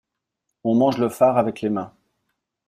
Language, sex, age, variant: French, male, 40-49, Français de métropole